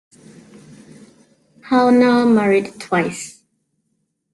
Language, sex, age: English, female, 30-39